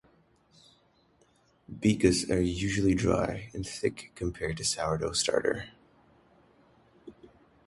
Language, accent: English, United States English